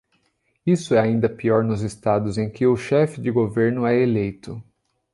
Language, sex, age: Portuguese, male, 30-39